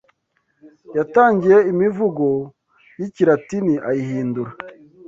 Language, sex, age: Kinyarwanda, male, 19-29